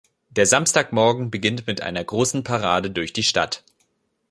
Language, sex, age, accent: German, male, 19-29, Deutschland Deutsch